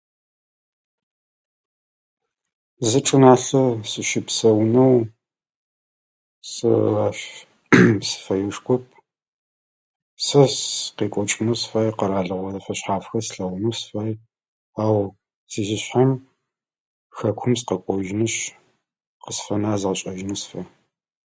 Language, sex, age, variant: Adyghe, male, 30-39, Адыгабзэ (Кирил, пстэумэ зэдыряе)